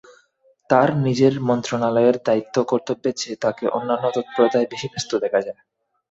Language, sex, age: Bengali, male, 19-29